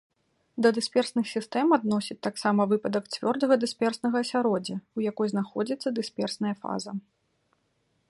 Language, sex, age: Belarusian, female, 30-39